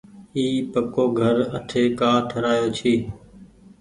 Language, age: Goaria, 19-29